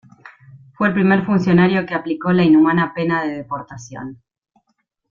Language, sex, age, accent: Spanish, female, 40-49, Rioplatense: Argentina, Uruguay, este de Bolivia, Paraguay